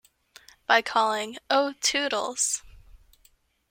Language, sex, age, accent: English, female, 19-29, United States English